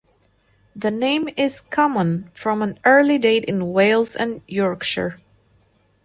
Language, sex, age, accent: English, female, 30-39, United States English